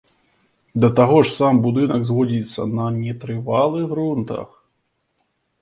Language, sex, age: Belarusian, male, 30-39